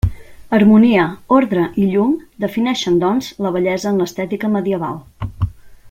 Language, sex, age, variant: Catalan, female, 40-49, Central